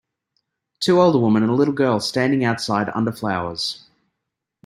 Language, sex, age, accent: English, male, 30-39, Australian English